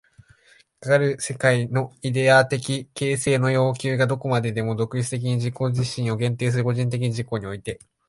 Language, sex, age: Japanese, male, 19-29